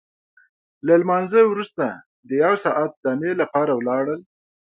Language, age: Pashto, 19-29